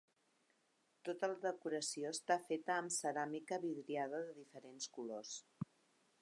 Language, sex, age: Catalan, female, 50-59